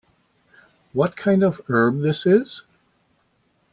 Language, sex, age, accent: English, male, 50-59, United States English